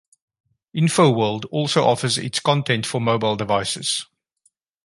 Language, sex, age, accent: English, male, 40-49, Southern African (South Africa, Zimbabwe, Namibia)